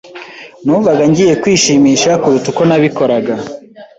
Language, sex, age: Kinyarwanda, male, 19-29